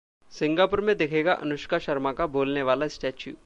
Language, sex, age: Hindi, male, 19-29